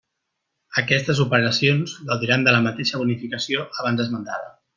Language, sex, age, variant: Catalan, male, 30-39, Central